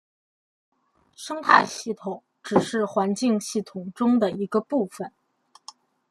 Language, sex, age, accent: Chinese, female, 19-29, 出生地：河北省